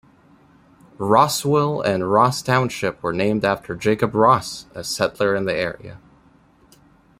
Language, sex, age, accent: English, male, 19-29, United States English